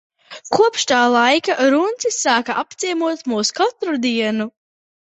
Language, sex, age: Latvian, female, under 19